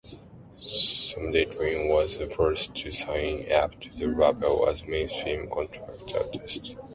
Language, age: English, under 19